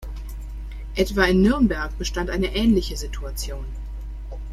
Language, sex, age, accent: German, female, 30-39, Deutschland Deutsch